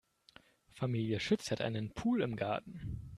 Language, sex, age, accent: German, male, 19-29, Deutschland Deutsch